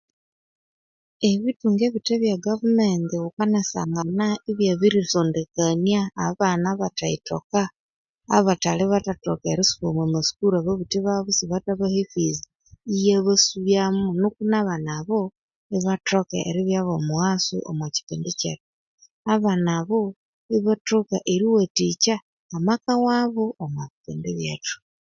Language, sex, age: Konzo, female, 40-49